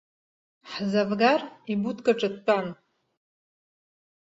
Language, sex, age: Abkhazian, female, 40-49